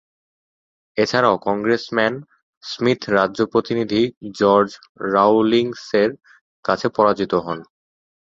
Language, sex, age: Bengali, male, 19-29